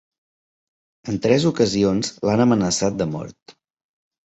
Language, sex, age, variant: Catalan, male, 30-39, Central